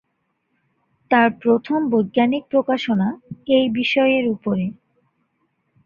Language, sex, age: Bengali, female, 19-29